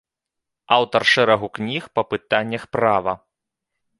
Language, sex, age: Belarusian, male, 30-39